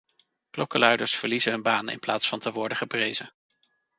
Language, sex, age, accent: Dutch, male, 40-49, Nederlands Nederlands